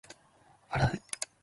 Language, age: Japanese, 19-29